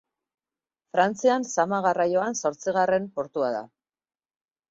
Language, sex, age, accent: Basque, female, 50-59, Mendebalekoa (Araba, Bizkaia, Gipuzkoako mendebaleko herri batzuk)